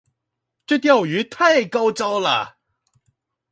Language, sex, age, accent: Chinese, male, 19-29, 出生地：臺北市